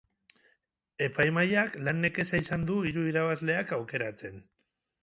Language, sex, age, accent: Basque, male, 30-39, Mendebalekoa (Araba, Bizkaia, Gipuzkoako mendebaleko herri batzuk)